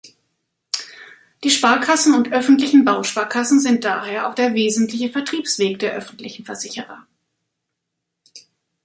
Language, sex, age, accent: German, female, 50-59, Deutschland Deutsch